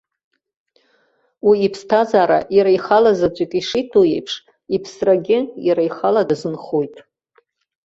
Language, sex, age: Abkhazian, female, 60-69